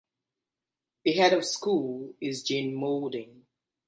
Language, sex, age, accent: English, female, 30-39, England English